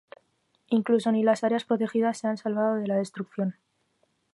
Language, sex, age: Spanish, female, under 19